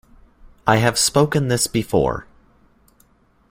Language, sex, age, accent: English, male, 19-29, United States English